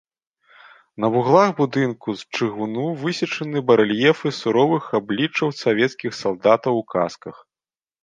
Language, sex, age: Belarusian, male, 40-49